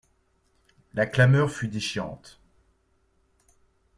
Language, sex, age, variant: French, male, 19-29, Français de métropole